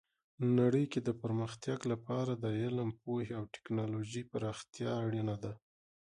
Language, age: Pashto, 40-49